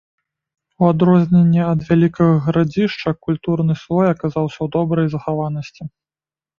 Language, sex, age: Belarusian, male, 30-39